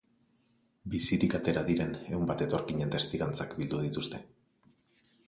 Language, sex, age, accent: Basque, male, 40-49, Mendebalekoa (Araba, Bizkaia, Gipuzkoako mendebaleko herri batzuk)